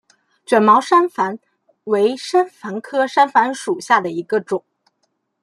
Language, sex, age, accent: Chinese, female, 19-29, 出生地：河北省